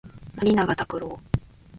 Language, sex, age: Japanese, female, 19-29